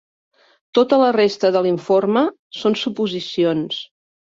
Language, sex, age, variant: Catalan, female, 50-59, Central